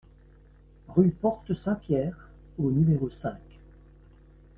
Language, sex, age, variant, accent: French, male, 60-69, Français d'Europe, Français de Belgique